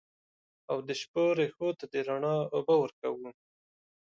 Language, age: Pashto, 30-39